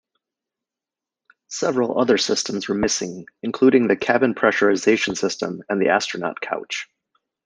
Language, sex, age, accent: English, male, 30-39, United States English